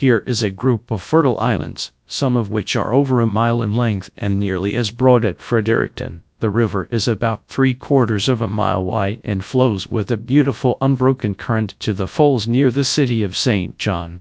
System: TTS, GradTTS